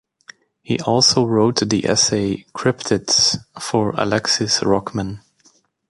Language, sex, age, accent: English, male, 19-29, England English